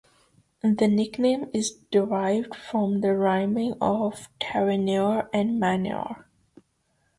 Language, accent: English, United States English